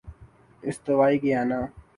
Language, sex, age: Urdu, male, 19-29